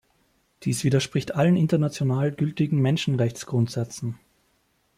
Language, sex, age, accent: German, male, 30-39, Österreichisches Deutsch